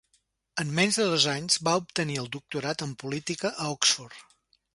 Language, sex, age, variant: Catalan, male, 60-69, Septentrional